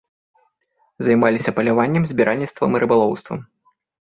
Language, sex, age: Belarusian, male, 30-39